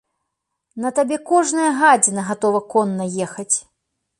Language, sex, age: Belarusian, female, 40-49